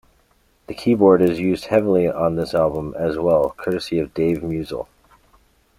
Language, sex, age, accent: English, male, 30-39, Canadian English